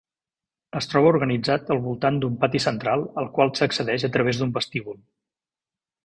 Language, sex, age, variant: Catalan, male, 50-59, Central